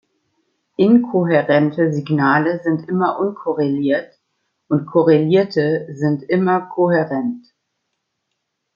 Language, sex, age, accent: German, female, 50-59, Deutschland Deutsch